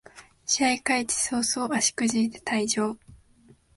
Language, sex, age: Japanese, female, 19-29